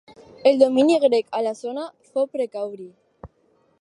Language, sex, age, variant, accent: Catalan, female, under 19, Alacantí, valencià